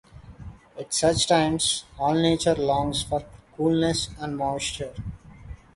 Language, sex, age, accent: English, male, 19-29, India and South Asia (India, Pakistan, Sri Lanka)